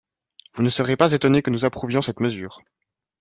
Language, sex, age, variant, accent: French, male, 19-29, Français d'Europe, Français de Suisse